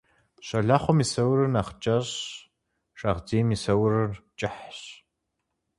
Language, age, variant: Kabardian, 19-29, Адыгэбзэ (Къэбэрдей, Кирил, псоми зэдай)